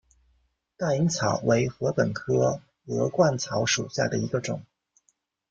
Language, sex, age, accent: Chinese, male, 40-49, 出生地：上海市